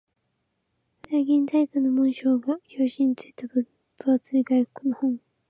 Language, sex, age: Japanese, female, 19-29